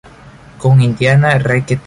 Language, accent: Spanish, América central